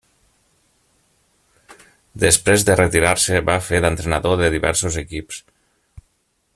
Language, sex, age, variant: Catalan, male, 30-39, Nord-Occidental